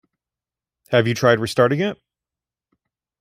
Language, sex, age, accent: English, male, 40-49, United States English